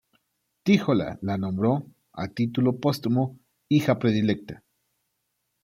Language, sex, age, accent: Spanish, male, 30-39, México